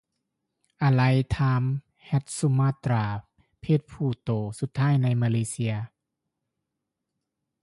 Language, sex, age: Lao, male, 30-39